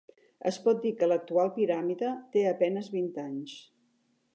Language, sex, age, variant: Catalan, female, 60-69, Central